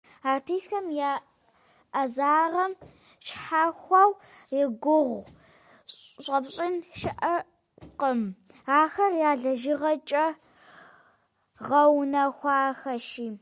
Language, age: Kabardian, under 19